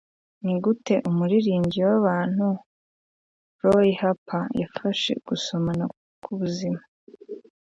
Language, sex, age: Kinyarwanda, female, 19-29